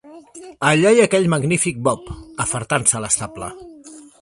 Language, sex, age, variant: Catalan, male, 30-39, Central